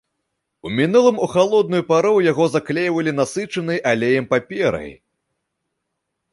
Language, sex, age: Belarusian, male, 19-29